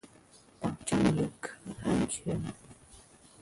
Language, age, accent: Chinese, under 19, 出生地：福建省